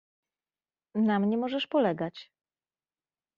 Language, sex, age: Polish, female, 30-39